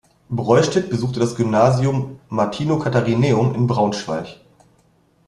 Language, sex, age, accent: German, male, 30-39, Deutschland Deutsch